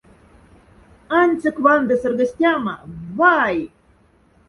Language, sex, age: Moksha, female, 40-49